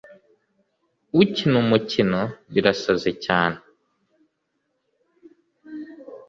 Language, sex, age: Kinyarwanda, male, 19-29